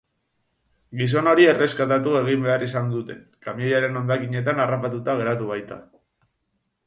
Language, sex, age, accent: Basque, male, 19-29, Mendebalekoa (Araba, Bizkaia, Gipuzkoako mendebaleko herri batzuk)